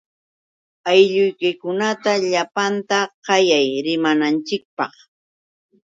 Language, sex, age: Yauyos Quechua, female, 60-69